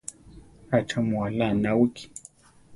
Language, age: Central Tarahumara, 19-29